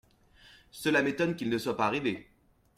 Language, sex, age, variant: French, male, 19-29, Français de métropole